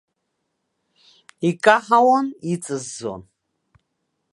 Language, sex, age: Abkhazian, female, 60-69